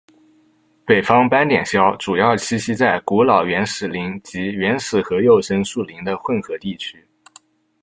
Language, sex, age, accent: Chinese, male, under 19, 出生地：浙江省